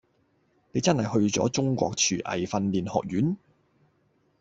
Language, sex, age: Cantonese, male, 30-39